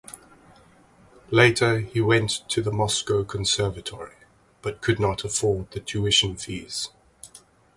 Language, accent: English, England English